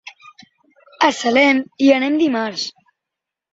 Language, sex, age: Catalan, male, 50-59